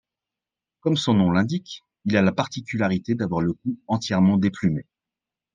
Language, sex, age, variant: French, male, 50-59, Français de métropole